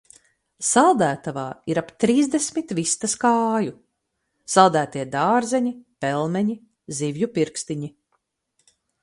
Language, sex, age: Latvian, female, 50-59